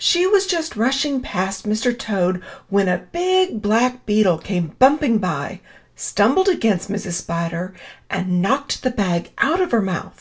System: none